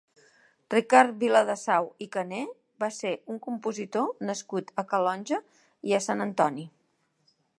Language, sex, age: Catalan, female, 60-69